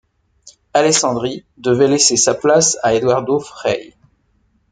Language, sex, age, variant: French, male, 40-49, Français de métropole